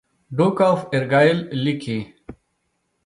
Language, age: Pashto, 30-39